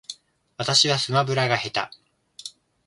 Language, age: Japanese, 19-29